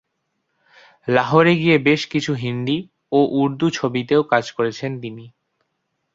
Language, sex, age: Bengali, male, 19-29